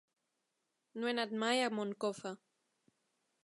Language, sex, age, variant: Catalan, female, 30-39, Nord-Occidental